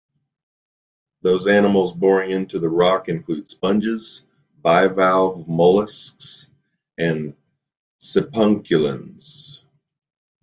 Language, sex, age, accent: English, male, 40-49, United States English